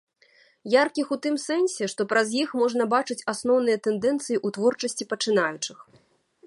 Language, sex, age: Belarusian, female, 30-39